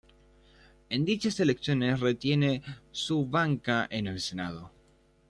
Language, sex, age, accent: Spanish, male, under 19, Rioplatense: Argentina, Uruguay, este de Bolivia, Paraguay